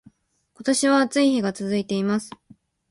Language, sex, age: Japanese, female, 19-29